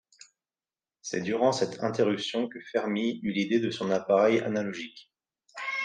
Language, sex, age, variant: French, male, 30-39, Français de métropole